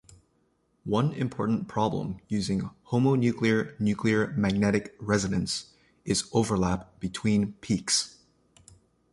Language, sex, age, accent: English, male, 30-39, Canadian English